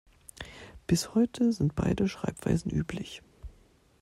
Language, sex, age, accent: German, male, 19-29, Deutschland Deutsch